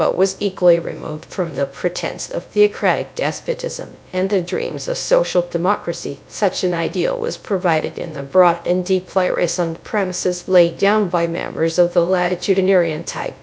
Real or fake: fake